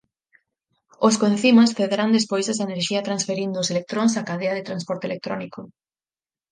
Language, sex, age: Galician, female, 19-29